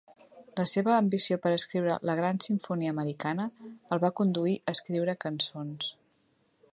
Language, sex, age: Catalan, female, 40-49